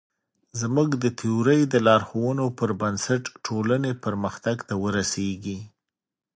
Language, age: Pashto, 30-39